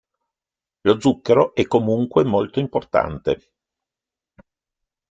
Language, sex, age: Italian, male, 60-69